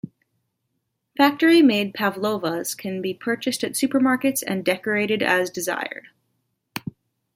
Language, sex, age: English, female, 19-29